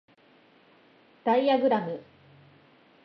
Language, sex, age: Japanese, female, 30-39